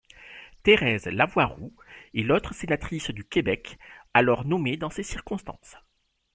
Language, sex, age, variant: French, male, 40-49, Français de métropole